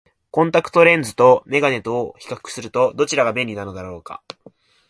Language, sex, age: Japanese, male, 19-29